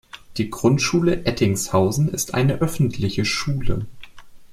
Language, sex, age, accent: German, male, 19-29, Deutschland Deutsch